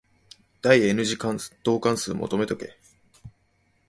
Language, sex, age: Japanese, male, 19-29